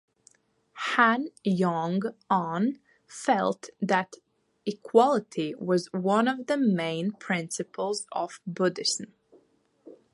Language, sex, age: English, female, 19-29